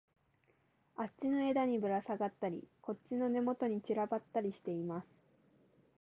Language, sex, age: Japanese, female, 19-29